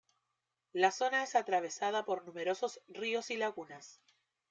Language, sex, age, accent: Spanish, female, 19-29, Chileno: Chile, Cuyo